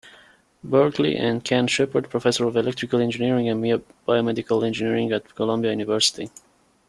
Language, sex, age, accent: English, male, 30-39, United States English